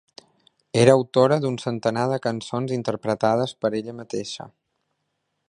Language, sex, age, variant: Catalan, male, 30-39, Balear